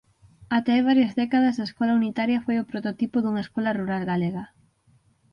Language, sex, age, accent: Galician, female, 19-29, Atlántico (seseo e gheada)